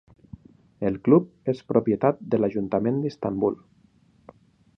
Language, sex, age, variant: Catalan, male, 40-49, Nord-Occidental